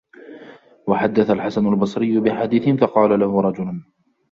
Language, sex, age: Arabic, male, 30-39